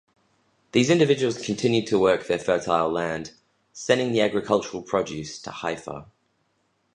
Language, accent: English, Australian English